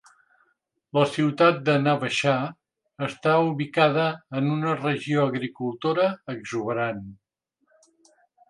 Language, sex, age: Catalan, male, 70-79